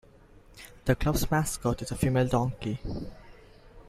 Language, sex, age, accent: English, male, under 19, India and South Asia (India, Pakistan, Sri Lanka)